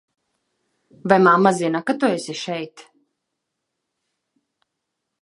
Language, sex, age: Latvian, female, 30-39